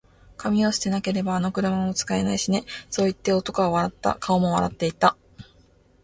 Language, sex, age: Japanese, female, 19-29